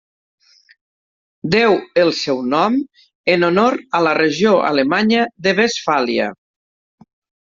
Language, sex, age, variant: Catalan, male, 40-49, Nord-Occidental